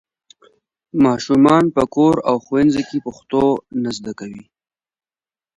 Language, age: Pashto, 19-29